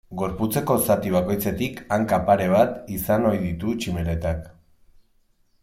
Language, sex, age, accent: Basque, male, 30-39, Mendebalekoa (Araba, Bizkaia, Gipuzkoako mendebaleko herri batzuk)